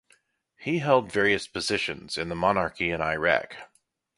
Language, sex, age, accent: English, male, 19-29, United States English